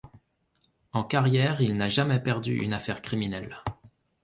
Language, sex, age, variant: French, male, 30-39, Français de métropole